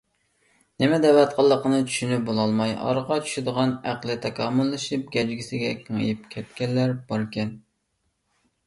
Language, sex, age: Uyghur, male, 30-39